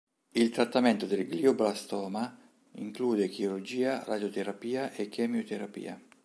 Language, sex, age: Italian, male, 50-59